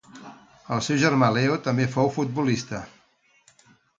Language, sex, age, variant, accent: Catalan, male, 50-59, Central, central